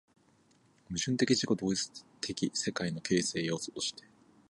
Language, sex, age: Japanese, male, 19-29